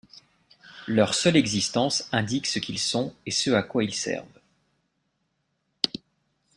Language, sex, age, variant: French, male, 30-39, Français de métropole